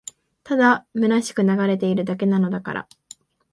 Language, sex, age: Japanese, female, 19-29